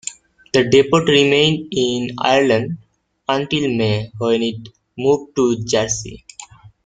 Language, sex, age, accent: English, male, 19-29, United States English